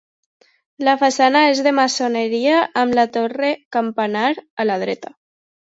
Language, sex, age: Catalan, female, under 19